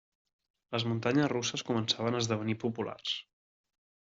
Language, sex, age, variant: Catalan, male, 19-29, Central